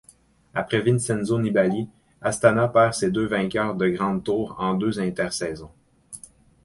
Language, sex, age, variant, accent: French, male, 30-39, Français d'Amérique du Nord, Français du Canada